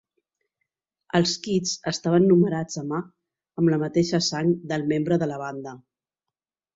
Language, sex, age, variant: Catalan, female, 40-49, Central